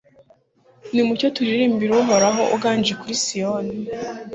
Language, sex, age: Kinyarwanda, female, 19-29